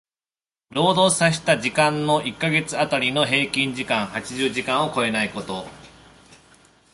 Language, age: Japanese, 40-49